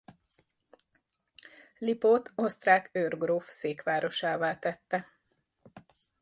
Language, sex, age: Hungarian, female, 40-49